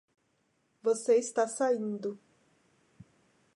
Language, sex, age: Portuguese, female, 40-49